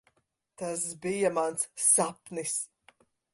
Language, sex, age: Latvian, female, 40-49